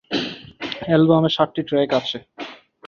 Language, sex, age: Bengali, male, 19-29